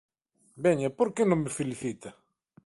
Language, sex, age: Galician, male, 40-49